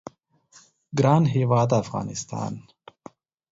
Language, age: Pashto, 19-29